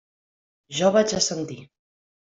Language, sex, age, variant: Catalan, female, 19-29, Central